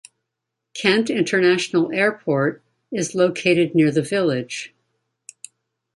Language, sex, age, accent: English, female, 60-69, United States English